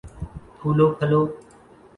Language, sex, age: Urdu, male, 19-29